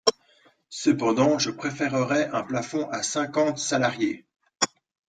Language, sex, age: French, male, 40-49